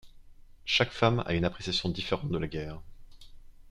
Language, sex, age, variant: French, male, 19-29, Français de métropole